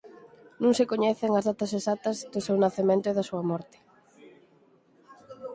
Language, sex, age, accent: Galician, female, 19-29, Atlántico (seseo e gheada)